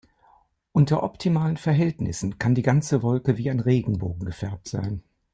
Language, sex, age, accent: German, male, 70-79, Deutschland Deutsch